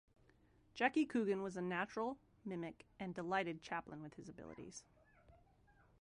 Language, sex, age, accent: English, female, 30-39, United States English